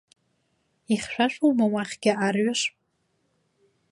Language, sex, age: Abkhazian, female, 19-29